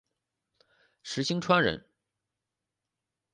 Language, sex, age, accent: Chinese, male, 19-29, 出生地：山东省